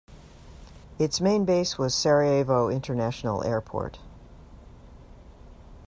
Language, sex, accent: English, female, United States English